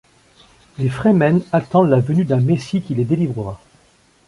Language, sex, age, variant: French, male, 50-59, Français de métropole